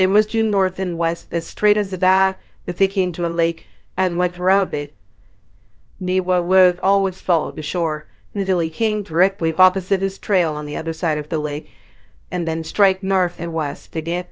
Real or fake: fake